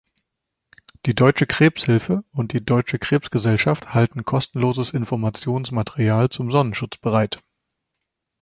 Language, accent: German, Deutschland Deutsch